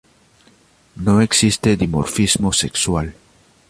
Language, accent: Spanish, Andino-Pacífico: Colombia, Perú, Ecuador, oeste de Bolivia y Venezuela andina